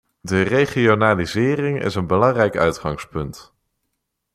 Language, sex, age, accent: Dutch, male, under 19, Nederlands Nederlands